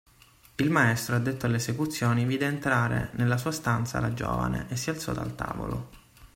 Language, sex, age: Italian, male, 19-29